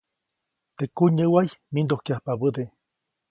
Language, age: Copainalá Zoque, 19-29